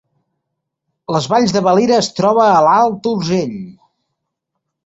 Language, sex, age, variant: Catalan, male, 40-49, Central